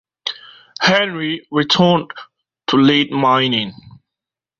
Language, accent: English, United States English